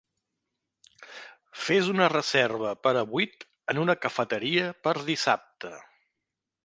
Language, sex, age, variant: Catalan, male, 50-59, Central